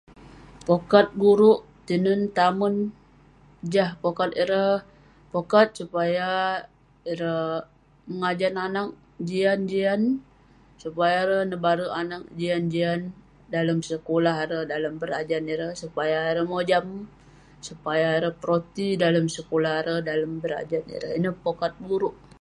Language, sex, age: Western Penan, female, 19-29